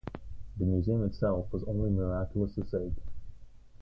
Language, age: English, 19-29